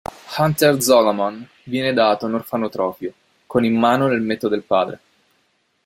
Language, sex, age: Italian, male, 19-29